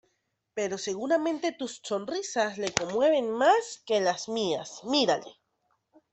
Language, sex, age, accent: Spanish, female, 30-39, Andino-Pacífico: Colombia, Perú, Ecuador, oeste de Bolivia y Venezuela andina